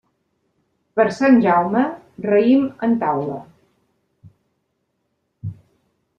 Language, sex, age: Catalan, female, 70-79